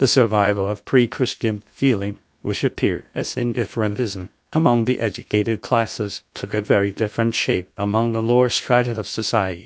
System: TTS, GlowTTS